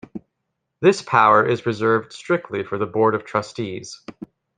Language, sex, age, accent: English, female, 19-29, United States English